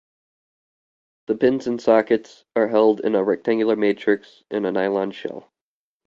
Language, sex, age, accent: English, male, 19-29, United States English